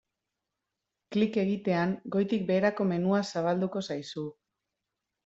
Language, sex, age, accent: Basque, female, 30-39, Mendebalekoa (Araba, Bizkaia, Gipuzkoako mendebaleko herri batzuk)